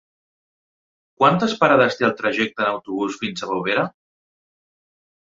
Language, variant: Catalan, Central